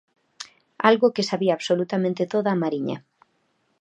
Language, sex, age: Galician, female, 30-39